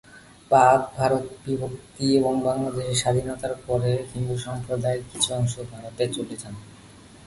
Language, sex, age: Bengali, male, under 19